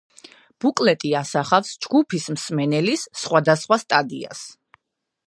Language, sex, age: Georgian, female, 30-39